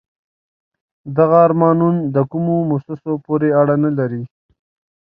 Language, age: Pashto, 19-29